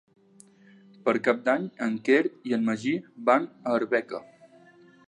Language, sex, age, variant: Catalan, male, 19-29, Nord-Occidental